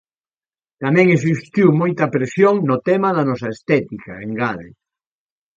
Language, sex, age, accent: Galician, male, 60-69, Atlántico (seseo e gheada)